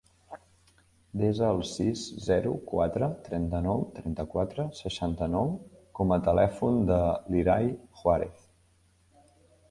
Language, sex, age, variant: Catalan, male, 19-29, Septentrional